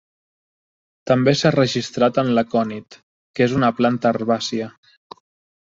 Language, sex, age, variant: Catalan, male, 19-29, Septentrional